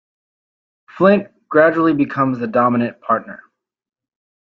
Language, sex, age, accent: English, male, 30-39, United States English